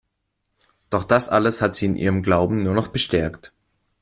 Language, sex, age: German, male, 19-29